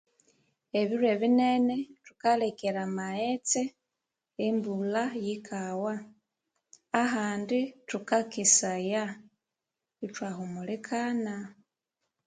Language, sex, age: Konzo, female, 30-39